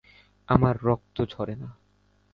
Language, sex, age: Bengali, male, 19-29